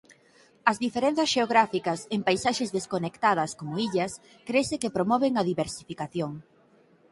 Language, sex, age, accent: Galician, female, 19-29, Oriental (común en zona oriental); Normativo (estándar)